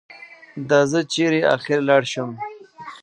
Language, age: Pashto, 30-39